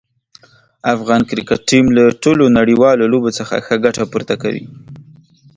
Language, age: Pashto, 19-29